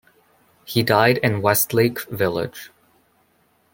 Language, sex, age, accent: English, male, under 19, Canadian English